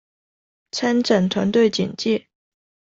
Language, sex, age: Chinese, female, under 19